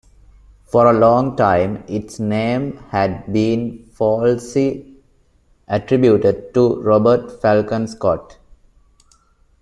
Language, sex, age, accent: English, male, 19-29, India and South Asia (India, Pakistan, Sri Lanka)